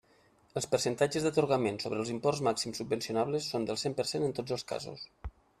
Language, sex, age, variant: Catalan, male, 30-39, Nord-Occidental